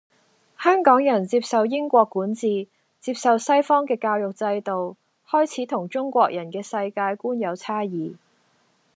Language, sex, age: Cantonese, female, 19-29